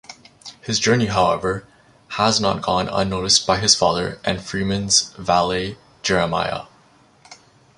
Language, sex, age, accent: English, male, 19-29, Canadian English